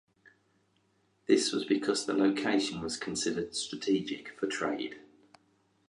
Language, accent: English, England English